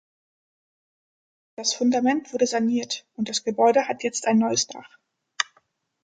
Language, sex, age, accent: German, female, 30-39, Deutschland Deutsch